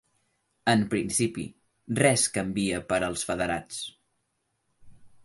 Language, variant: Catalan, Central